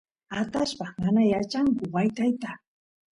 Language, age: Santiago del Estero Quichua, 30-39